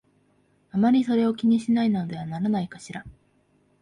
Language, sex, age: Japanese, female, 19-29